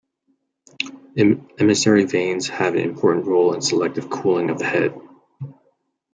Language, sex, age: English, male, 19-29